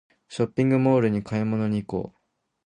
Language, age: Japanese, under 19